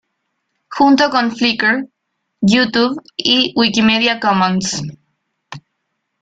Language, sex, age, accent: Spanish, female, 19-29, Chileno: Chile, Cuyo